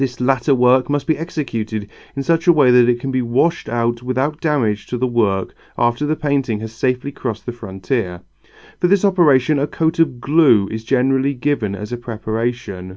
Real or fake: real